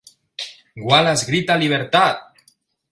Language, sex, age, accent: Spanish, male, 40-49, España: Norte peninsular (Asturias, Castilla y León, Cantabria, País Vasco, Navarra, Aragón, La Rioja, Guadalajara, Cuenca)